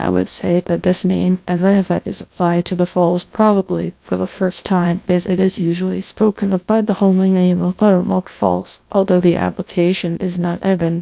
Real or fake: fake